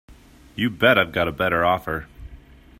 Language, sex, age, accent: English, male, 30-39, United States English